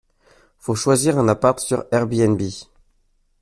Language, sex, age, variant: French, male, 19-29, Français de métropole